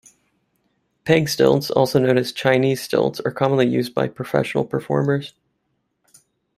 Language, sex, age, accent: English, male, 19-29, United States English